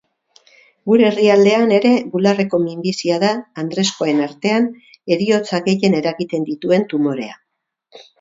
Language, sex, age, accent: Basque, female, 70-79, Mendebalekoa (Araba, Bizkaia, Gipuzkoako mendebaleko herri batzuk)